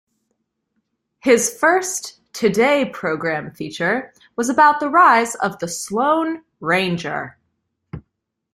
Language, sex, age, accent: English, female, 19-29, United States English